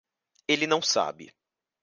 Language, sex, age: Portuguese, male, 19-29